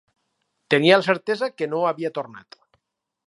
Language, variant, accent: Catalan, Valencià meridional, valencià